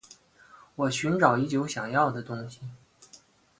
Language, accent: Chinese, 出生地：山东省